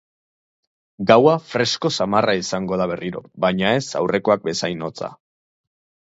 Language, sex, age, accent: Basque, male, 30-39, Mendebalekoa (Araba, Bizkaia, Gipuzkoako mendebaleko herri batzuk)